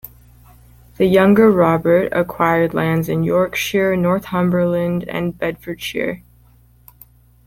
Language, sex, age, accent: English, female, under 19, Canadian English